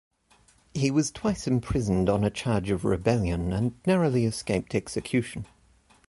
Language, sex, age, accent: English, male, 30-39, New Zealand English